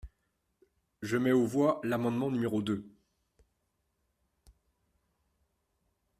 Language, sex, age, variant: French, male, 50-59, Français de métropole